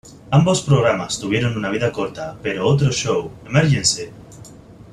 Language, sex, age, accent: Spanish, male, 19-29, España: Islas Canarias